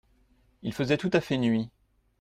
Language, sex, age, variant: French, male, 40-49, Français de métropole